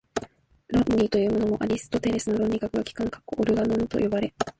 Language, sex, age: Japanese, female, 19-29